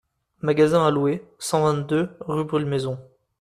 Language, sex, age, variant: French, male, 19-29, Français d'Europe